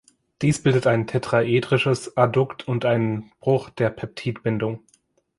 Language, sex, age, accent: German, male, 19-29, Deutschland Deutsch